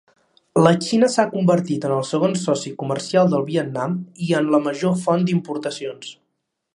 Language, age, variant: Catalan, under 19, Central